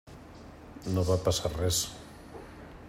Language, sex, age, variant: Catalan, male, 50-59, Nord-Occidental